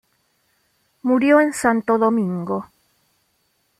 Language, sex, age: Spanish, female, 40-49